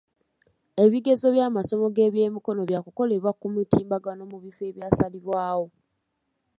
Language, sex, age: Ganda, female, 19-29